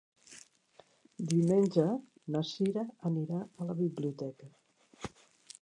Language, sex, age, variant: Catalan, female, 60-69, Central